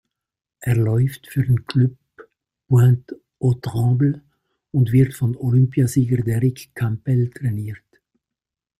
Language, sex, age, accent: German, male, 70-79, Schweizerdeutsch